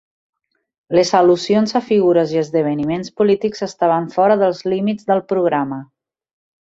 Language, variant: Catalan, Central